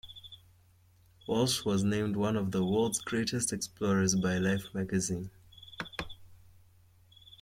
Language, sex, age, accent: English, male, 19-29, Southern African (South Africa, Zimbabwe, Namibia)